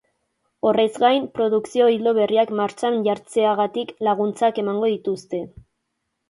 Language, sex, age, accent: Basque, female, 19-29, Erdialdekoa edo Nafarra (Gipuzkoa, Nafarroa)